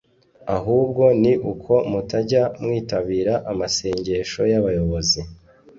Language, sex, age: Kinyarwanda, male, 19-29